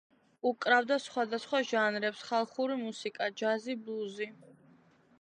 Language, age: Georgian, 19-29